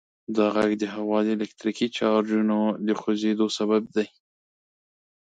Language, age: Pashto, 30-39